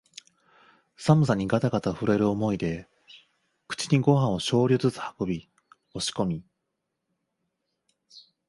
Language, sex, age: Japanese, male, 30-39